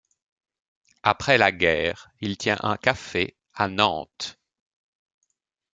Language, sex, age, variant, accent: French, male, 40-49, Français d'Europe, Français de Belgique